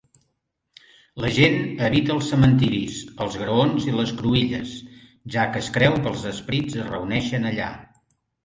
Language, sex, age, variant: Catalan, male, 60-69, Central